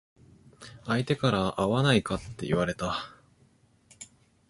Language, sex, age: Japanese, male, 19-29